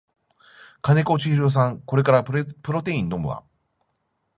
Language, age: Japanese, 50-59